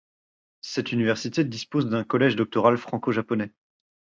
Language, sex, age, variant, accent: French, male, 30-39, Français d'Europe, Français de Belgique